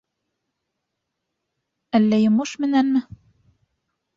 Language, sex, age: Bashkir, female, 19-29